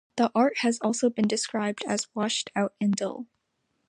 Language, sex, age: English, female, under 19